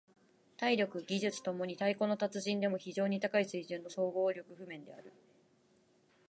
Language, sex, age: Japanese, female, 19-29